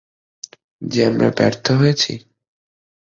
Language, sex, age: Bengali, male, under 19